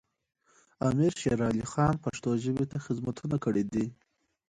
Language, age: Pashto, 19-29